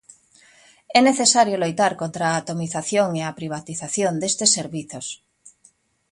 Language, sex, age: Galician, male, 50-59